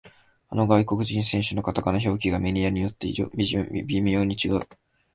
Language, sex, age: Japanese, male, 19-29